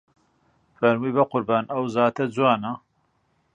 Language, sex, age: Central Kurdish, male, 40-49